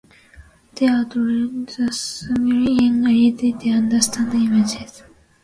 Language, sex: English, female